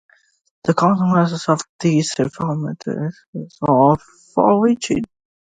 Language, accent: English, England English